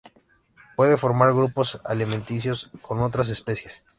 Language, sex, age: Spanish, male, 19-29